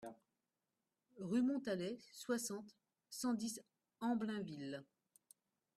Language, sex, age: French, female, 50-59